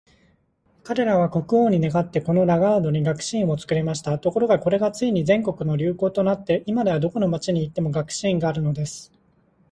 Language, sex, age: Japanese, male, 30-39